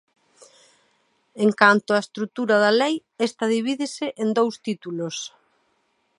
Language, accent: Galician, Atlántico (seseo e gheada)